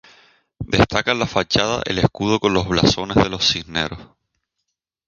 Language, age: Spanish, 19-29